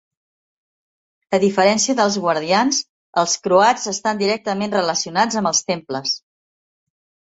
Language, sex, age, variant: Catalan, female, 50-59, Central